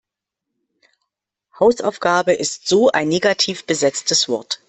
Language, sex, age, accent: German, female, 50-59, Deutschland Deutsch